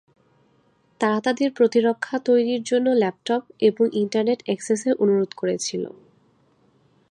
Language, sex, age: Bengali, female, 19-29